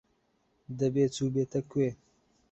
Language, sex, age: Central Kurdish, male, 19-29